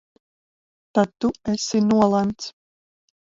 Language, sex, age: Latvian, female, 40-49